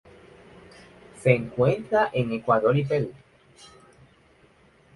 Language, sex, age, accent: Spanish, male, 19-29, Caribe: Cuba, Venezuela, Puerto Rico, República Dominicana, Panamá, Colombia caribeña, México caribeño, Costa del golfo de México